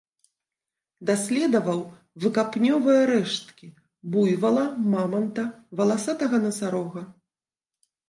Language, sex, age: Belarusian, female, 40-49